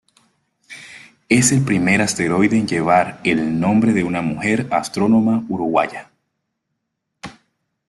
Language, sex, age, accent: Spanish, male, 30-39, Caribe: Cuba, Venezuela, Puerto Rico, República Dominicana, Panamá, Colombia caribeña, México caribeño, Costa del golfo de México